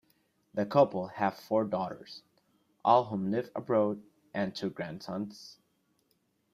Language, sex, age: English, male, 19-29